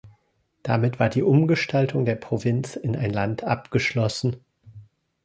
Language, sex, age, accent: German, male, 40-49, Deutschland Deutsch